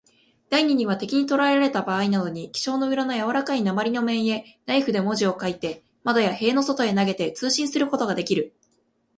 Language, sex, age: Japanese, female, 19-29